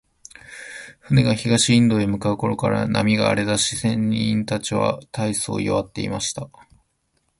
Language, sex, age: Japanese, male, 19-29